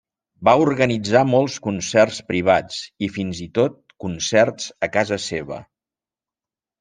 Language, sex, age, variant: Catalan, male, 50-59, Central